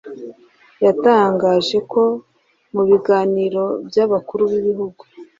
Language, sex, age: Kinyarwanda, male, 40-49